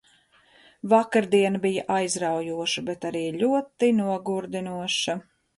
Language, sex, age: Latvian, female, 50-59